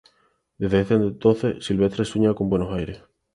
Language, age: Spanish, 19-29